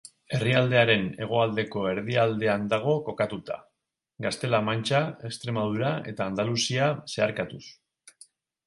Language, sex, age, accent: Basque, male, 40-49, Mendebalekoa (Araba, Bizkaia, Gipuzkoako mendebaleko herri batzuk)